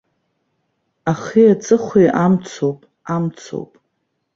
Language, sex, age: Abkhazian, female, 40-49